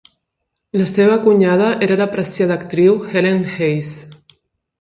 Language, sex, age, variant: Catalan, female, 40-49, Central